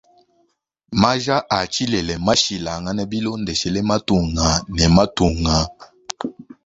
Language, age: Luba-Lulua, 19-29